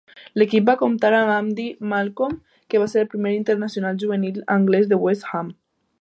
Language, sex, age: Catalan, female, under 19